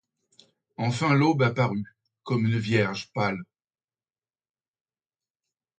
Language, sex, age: French, male, 70-79